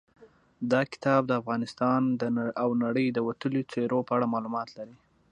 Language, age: Pashto, 19-29